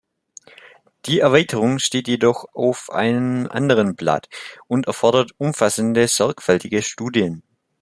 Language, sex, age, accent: German, male, under 19, Deutschland Deutsch